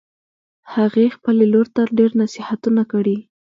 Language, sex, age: Pashto, female, 19-29